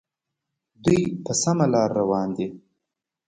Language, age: Pashto, 19-29